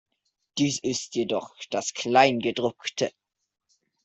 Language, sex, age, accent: German, male, under 19, Österreichisches Deutsch